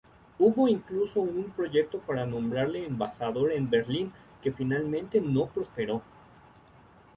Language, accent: Spanish, México